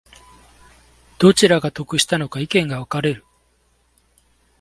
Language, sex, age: Japanese, male, 50-59